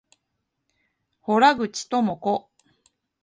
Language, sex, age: Japanese, female, 50-59